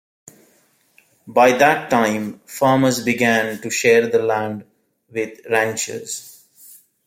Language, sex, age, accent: English, male, 30-39, England English